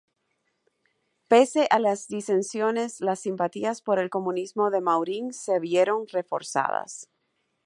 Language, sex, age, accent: Spanish, male, under 19, Caribe: Cuba, Venezuela, Puerto Rico, República Dominicana, Panamá, Colombia caribeña, México caribeño, Costa del golfo de México